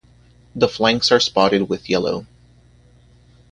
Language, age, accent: English, 30-39, United States English